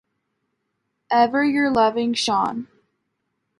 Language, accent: English, United States English